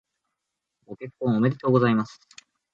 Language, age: Japanese, 19-29